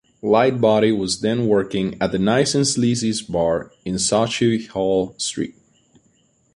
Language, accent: English, United States English